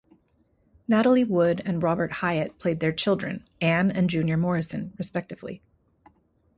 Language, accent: English, United States English